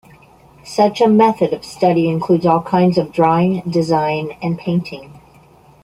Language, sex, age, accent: English, female, 50-59, United States English